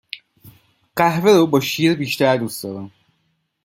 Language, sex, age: Persian, male, 19-29